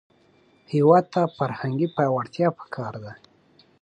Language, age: Pashto, 30-39